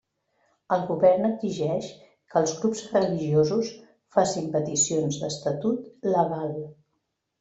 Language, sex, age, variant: Catalan, female, 40-49, Central